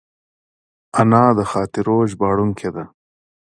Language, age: Pashto, 30-39